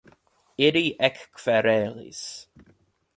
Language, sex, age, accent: Esperanto, male, 19-29, Internacia